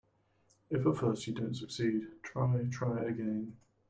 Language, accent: English, England English